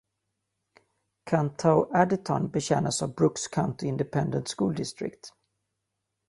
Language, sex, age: Swedish, male, 40-49